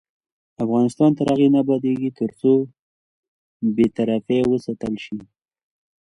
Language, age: Pashto, 19-29